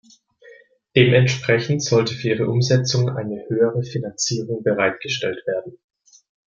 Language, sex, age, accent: German, male, 19-29, Deutschland Deutsch